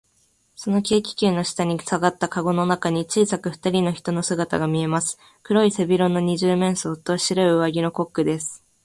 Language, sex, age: Japanese, female, 19-29